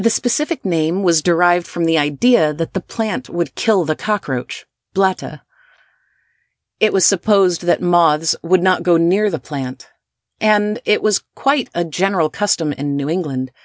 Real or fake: real